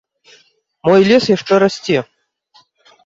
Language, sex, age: Belarusian, male, 19-29